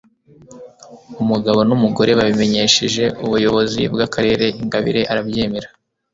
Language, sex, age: Kinyarwanda, male, 19-29